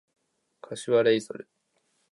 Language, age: Japanese, 30-39